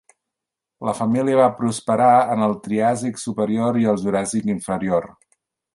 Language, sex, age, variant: Catalan, male, 40-49, Central